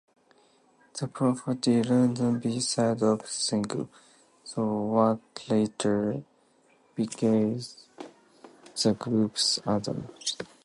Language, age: English, 19-29